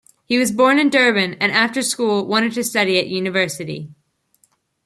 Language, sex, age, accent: English, female, under 19, United States English